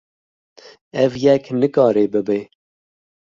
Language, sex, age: Kurdish, male, 30-39